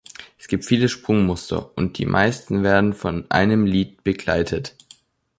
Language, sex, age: German, male, under 19